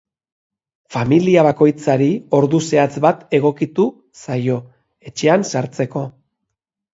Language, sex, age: Basque, male, 50-59